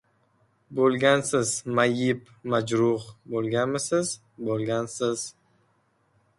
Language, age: Uzbek, 19-29